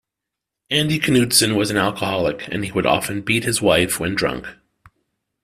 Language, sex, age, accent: English, male, 50-59, United States English